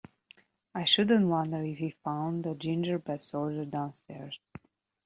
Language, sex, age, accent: English, female, 30-39, United States English